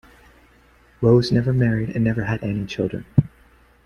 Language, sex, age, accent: English, male, 30-39, United States English